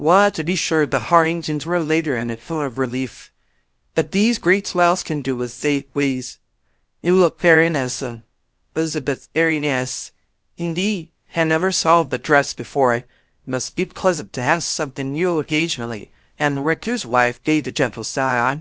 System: TTS, VITS